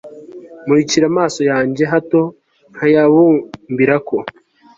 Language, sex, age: Kinyarwanda, male, 19-29